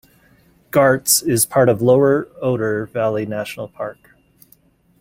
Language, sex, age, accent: English, male, 30-39, United States English